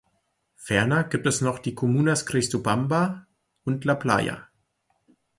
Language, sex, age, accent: German, male, 19-29, Deutschland Deutsch